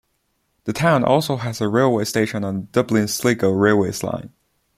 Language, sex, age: English, male, under 19